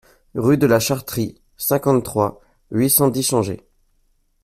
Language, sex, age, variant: French, male, 19-29, Français de métropole